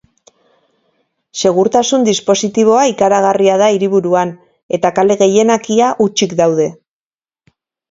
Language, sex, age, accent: Basque, female, 40-49, Mendebalekoa (Araba, Bizkaia, Gipuzkoako mendebaleko herri batzuk)